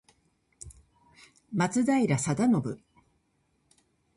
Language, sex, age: Japanese, female, 60-69